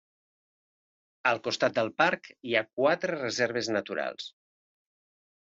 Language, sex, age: Catalan, male, 40-49